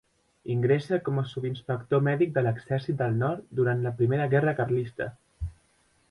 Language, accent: Catalan, Oriental